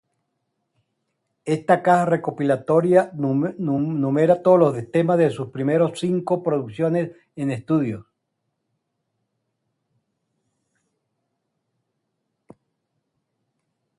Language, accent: Spanish, Caribe: Cuba, Venezuela, Puerto Rico, República Dominicana, Panamá, Colombia caribeña, México caribeño, Costa del golfo de México